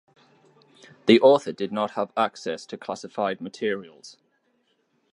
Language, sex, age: English, male, 19-29